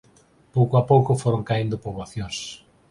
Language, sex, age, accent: Galician, male, 40-49, Normativo (estándar)